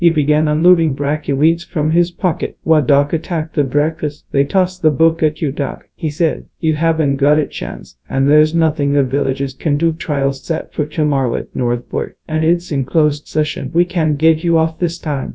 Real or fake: fake